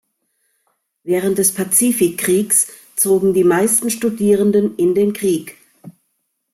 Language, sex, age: German, female, 50-59